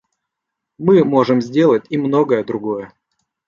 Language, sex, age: Russian, male, 19-29